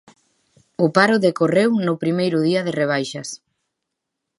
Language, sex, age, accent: Galician, female, 19-29, Normativo (estándar)